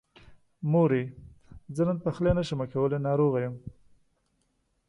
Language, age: Pashto, 30-39